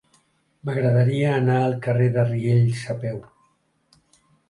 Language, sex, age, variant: Catalan, male, 70-79, Central